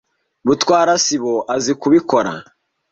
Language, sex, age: Kinyarwanda, male, 19-29